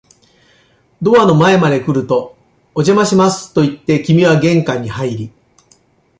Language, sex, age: Japanese, male, 50-59